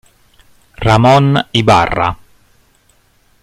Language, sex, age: Italian, male, 40-49